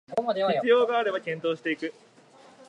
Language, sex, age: Japanese, male, 19-29